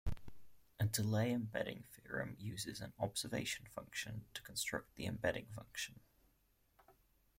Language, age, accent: English, 19-29, England English